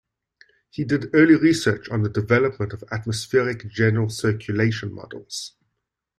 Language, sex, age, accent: English, male, 40-49, Southern African (South Africa, Zimbabwe, Namibia)